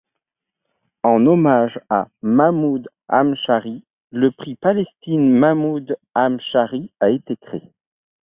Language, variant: French, Français de métropole